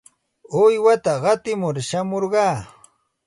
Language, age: Santa Ana de Tusi Pasco Quechua, 40-49